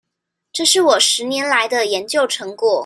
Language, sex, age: Chinese, female, 19-29